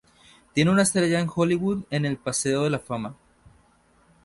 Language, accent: Spanish, Caribe: Cuba, Venezuela, Puerto Rico, República Dominicana, Panamá, Colombia caribeña, México caribeño, Costa del golfo de México